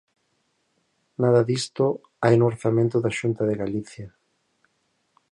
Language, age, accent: Galician, 40-49, Normativo (estándar)